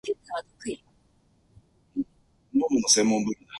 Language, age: Japanese, 30-39